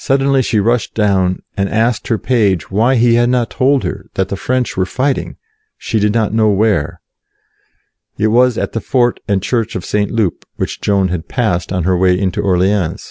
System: none